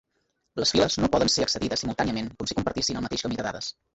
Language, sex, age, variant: Catalan, male, 19-29, Central